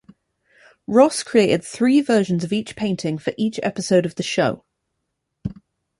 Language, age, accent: English, 30-39, England English